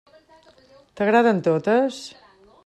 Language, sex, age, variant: Catalan, female, 50-59, Central